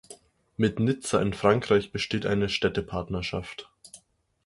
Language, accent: German, Deutschland Deutsch